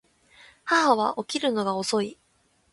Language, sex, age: Japanese, female, under 19